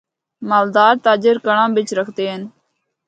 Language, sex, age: Northern Hindko, female, 19-29